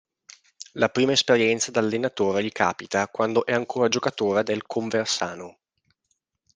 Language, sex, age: Italian, male, 19-29